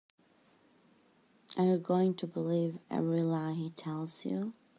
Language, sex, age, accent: English, female, 19-29, United States English